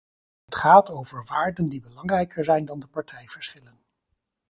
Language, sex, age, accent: Dutch, male, 50-59, Nederlands Nederlands